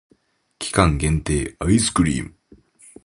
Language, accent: Japanese, 日本人